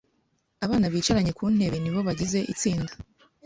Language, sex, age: Kinyarwanda, female, 19-29